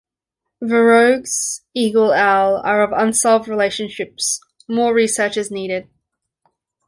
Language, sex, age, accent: English, female, 19-29, Australian English